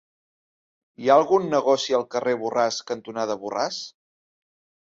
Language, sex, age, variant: Catalan, male, 40-49, Central